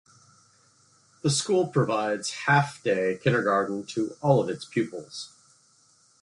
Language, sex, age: English, male, 50-59